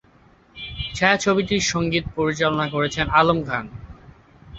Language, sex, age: Bengali, male, under 19